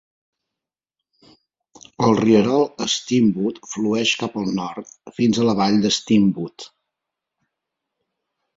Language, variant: Catalan, Central